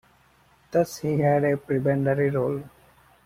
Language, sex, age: English, male, 19-29